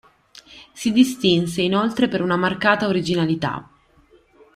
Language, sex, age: Italian, female, 30-39